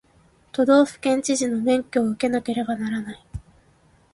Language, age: Japanese, 19-29